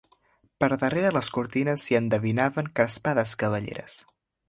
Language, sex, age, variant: Catalan, male, under 19, Central